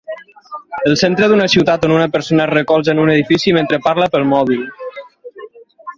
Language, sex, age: Catalan, male, 19-29